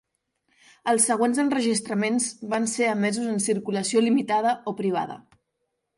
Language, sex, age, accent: Catalan, female, 19-29, central; nord-occidental